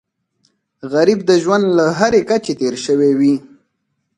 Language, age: Pashto, 19-29